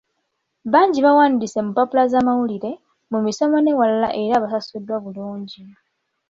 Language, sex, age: Ganda, female, 19-29